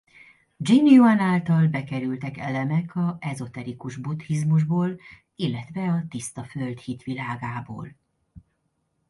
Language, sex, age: Hungarian, female, 40-49